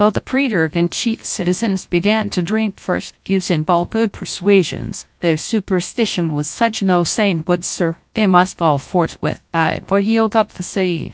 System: TTS, GlowTTS